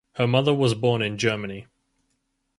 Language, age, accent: English, 19-29, Australian English